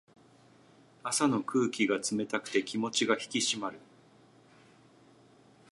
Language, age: Japanese, 40-49